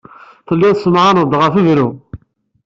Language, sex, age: Kabyle, male, 19-29